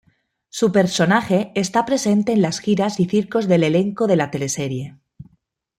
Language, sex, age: Spanish, female, 30-39